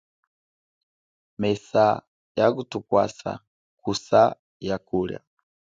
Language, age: Chokwe, 19-29